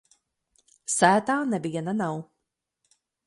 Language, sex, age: Latvian, female, 50-59